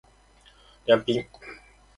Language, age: Japanese, 19-29